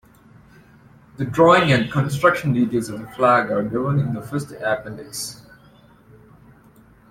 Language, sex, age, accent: English, male, under 19, United States English